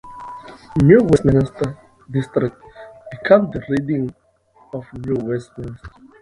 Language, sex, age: English, male, 19-29